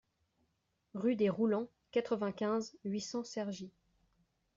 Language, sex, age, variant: French, female, 19-29, Français de métropole